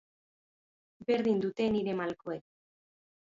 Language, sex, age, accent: Basque, female, 30-39, Batua